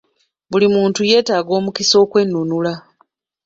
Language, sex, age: Ganda, female, 30-39